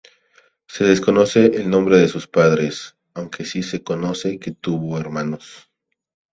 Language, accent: Spanish, México